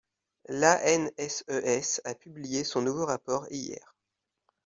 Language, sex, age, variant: French, male, 30-39, Français de métropole